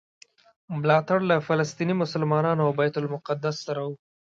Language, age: Pashto, 19-29